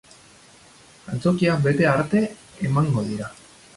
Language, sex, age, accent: Basque, male, 30-39, Mendebalekoa (Araba, Bizkaia, Gipuzkoako mendebaleko herri batzuk)